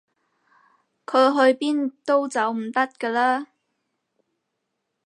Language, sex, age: Cantonese, female, 19-29